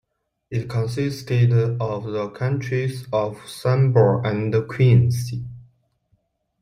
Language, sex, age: English, male, 19-29